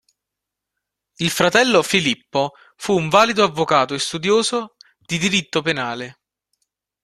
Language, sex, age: Italian, male, 19-29